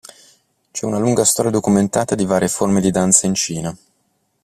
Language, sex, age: Italian, male, 30-39